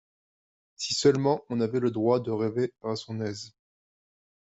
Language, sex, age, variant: French, male, 30-39, Français de métropole